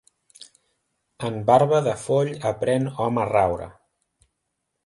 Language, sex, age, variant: Catalan, male, 30-39, Central